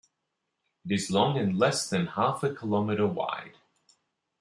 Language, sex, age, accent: English, male, 30-39, Australian English